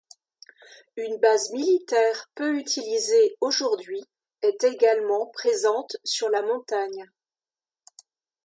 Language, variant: French, Français de métropole